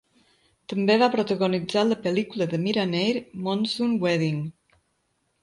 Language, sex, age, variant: Catalan, female, 50-59, Balear